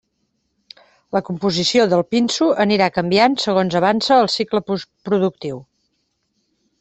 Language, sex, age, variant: Catalan, female, 40-49, Central